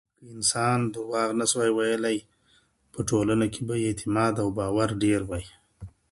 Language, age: Pashto, 40-49